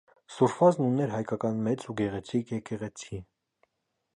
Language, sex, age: Armenian, male, 19-29